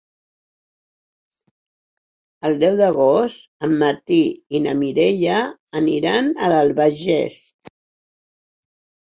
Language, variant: Catalan, Central